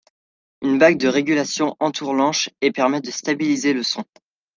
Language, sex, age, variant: French, male, under 19, Français de métropole